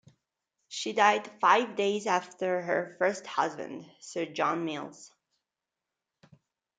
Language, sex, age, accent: English, female, 19-29, United States English